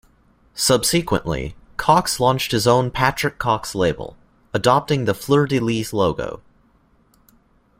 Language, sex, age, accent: English, male, 19-29, United States English